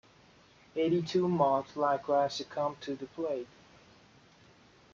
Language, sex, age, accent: English, male, 19-29, England English